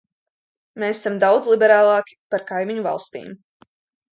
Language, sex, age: Latvian, female, under 19